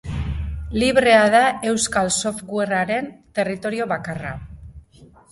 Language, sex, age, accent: Basque, female, 40-49, Mendebalekoa (Araba, Bizkaia, Gipuzkoako mendebaleko herri batzuk)